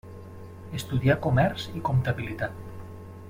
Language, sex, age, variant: Catalan, male, 40-49, Septentrional